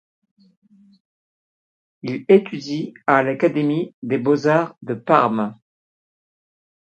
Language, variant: French, Français de métropole